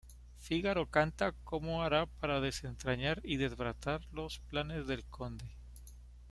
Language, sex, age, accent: Spanish, male, 30-39, México